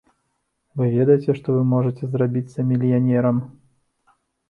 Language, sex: Belarusian, male